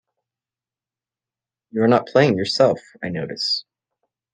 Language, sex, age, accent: English, male, 19-29, United States English